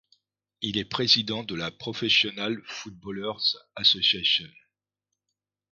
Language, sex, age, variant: French, male, 50-59, Français de métropole